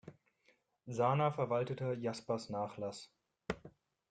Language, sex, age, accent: German, male, 30-39, Deutschland Deutsch